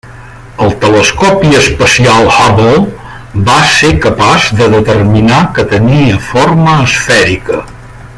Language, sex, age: Catalan, male, 60-69